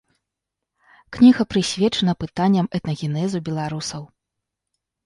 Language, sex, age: Belarusian, female, 19-29